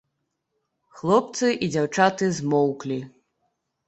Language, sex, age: Belarusian, female, 30-39